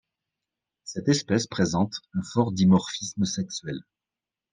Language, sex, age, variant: French, male, 50-59, Français de métropole